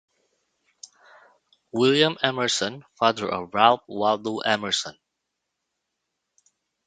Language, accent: English, Filipino